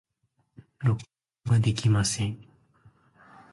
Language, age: Japanese, 19-29